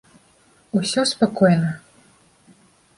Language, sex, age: Belarusian, female, 19-29